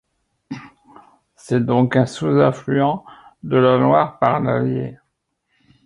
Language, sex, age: French, male, 60-69